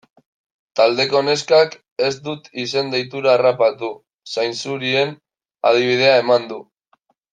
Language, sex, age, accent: Basque, male, 19-29, Mendebalekoa (Araba, Bizkaia, Gipuzkoako mendebaleko herri batzuk)